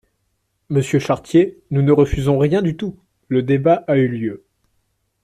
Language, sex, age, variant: French, male, 19-29, Français de métropole